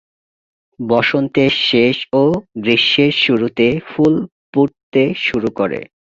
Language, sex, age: Bengali, male, 19-29